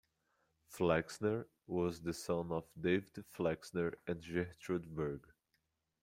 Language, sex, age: English, male, 30-39